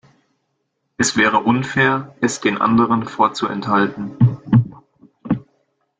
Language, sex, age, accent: German, male, 19-29, Deutschland Deutsch